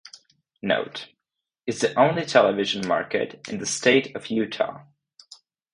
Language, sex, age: English, male, under 19